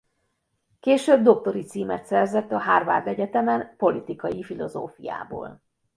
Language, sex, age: Hungarian, female, 50-59